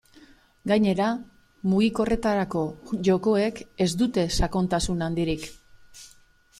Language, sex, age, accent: Basque, female, 50-59, Mendebalekoa (Araba, Bizkaia, Gipuzkoako mendebaleko herri batzuk)